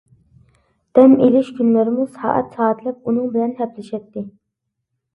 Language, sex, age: Uyghur, female, under 19